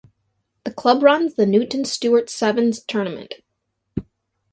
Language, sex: English, female